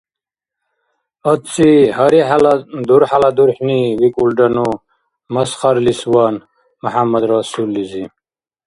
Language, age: Dargwa, 50-59